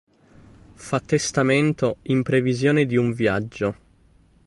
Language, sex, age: Italian, male, 19-29